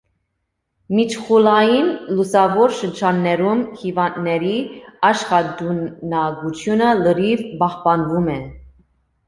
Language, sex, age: Armenian, female, 30-39